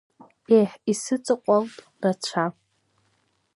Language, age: Abkhazian, under 19